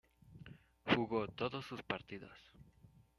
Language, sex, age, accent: Spanish, male, under 19, México